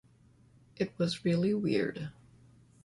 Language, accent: English, Canadian English